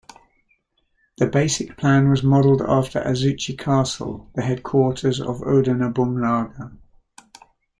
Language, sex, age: English, male, 60-69